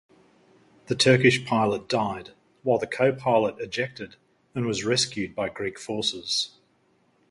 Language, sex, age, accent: English, male, 50-59, Australian English